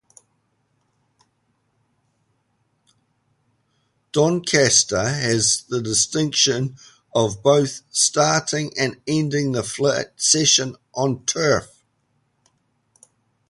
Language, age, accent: English, 50-59, New Zealand English